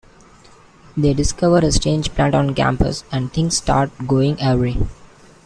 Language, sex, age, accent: English, male, 19-29, India and South Asia (India, Pakistan, Sri Lanka)